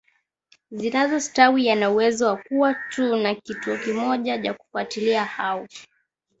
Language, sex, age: Swahili, female, 19-29